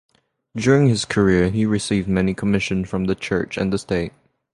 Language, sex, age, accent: English, male, 19-29, England English; Singaporean English